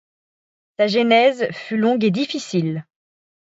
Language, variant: French, Français de métropole